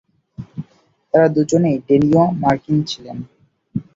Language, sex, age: Bengali, male, 19-29